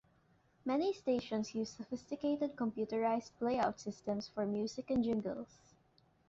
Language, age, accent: English, under 19, Filipino